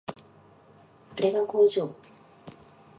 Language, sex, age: Japanese, female, 19-29